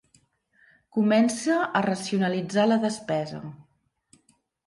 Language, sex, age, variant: Catalan, female, 50-59, Central